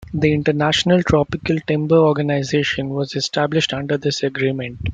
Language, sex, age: English, male, 19-29